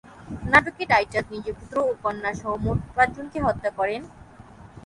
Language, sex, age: Bengali, female, 19-29